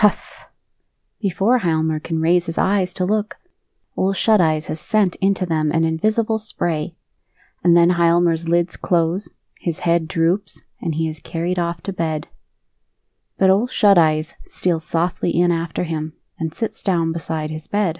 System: none